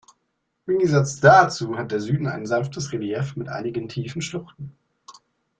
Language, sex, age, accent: German, male, 19-29, Deutschland Deutsch